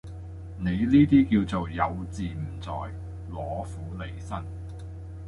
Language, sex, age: Cantonese, male, 30-39